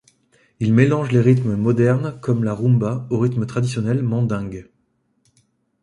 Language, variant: French, Français de métropole